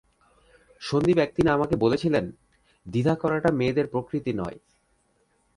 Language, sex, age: Bengali, male, 19-29